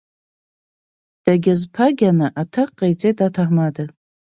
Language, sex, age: Abkhazian, female, 30-39